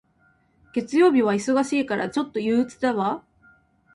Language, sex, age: Japanese, female, 19-29